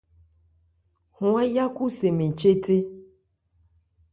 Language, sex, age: Ebrié, female, 30-39